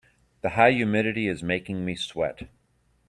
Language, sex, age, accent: English, male, 50-59, United States English